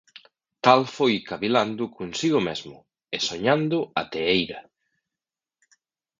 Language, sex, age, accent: Galician, male, 40-49, Central (sen gheada)